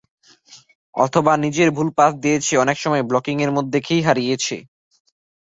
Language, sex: Bengali, male